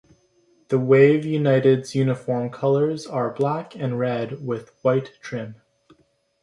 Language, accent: English, Canadian English